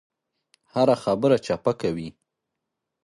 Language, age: Pashto, 30-39